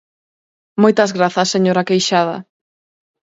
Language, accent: Galician, Atlántico (seseo e gheada)